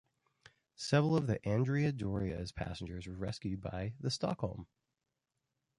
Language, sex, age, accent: English, male, 30-39, United States English